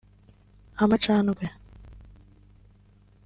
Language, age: Kinyarwanda, 19-29